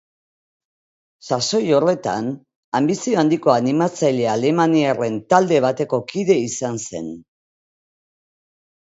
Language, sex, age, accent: Basque, female, 50-59, Mendebalekoa (Araba, Bizkaia, Gipuzkoako mendebaleko herri batzuk)